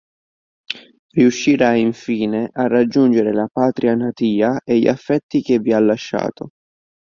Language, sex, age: Italian, male, 19-29